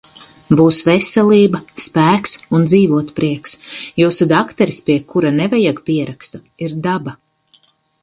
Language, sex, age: Latvian, female, 50-59